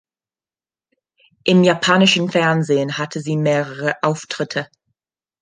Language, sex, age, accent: German, female, 30-39, Deutschland Deutsch